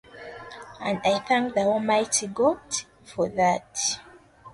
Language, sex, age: English, female, 19-29